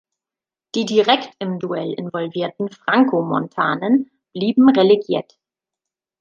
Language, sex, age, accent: German, female, 30-39, Deutschland Deutsch